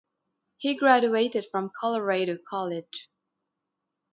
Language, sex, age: English, female, 30-39